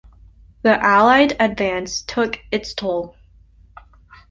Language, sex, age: English, female, 19-29